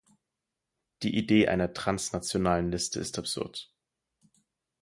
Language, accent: German, Deutschland Deutsch